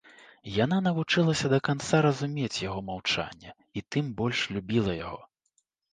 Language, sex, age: Belarusian, male, 19-29